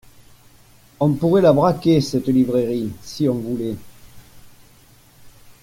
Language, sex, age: French, male, 60-69